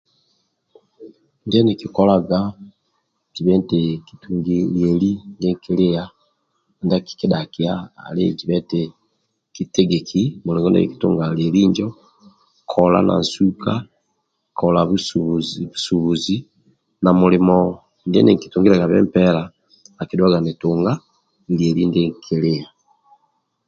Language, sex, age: Amba (Uganda), male, 50-59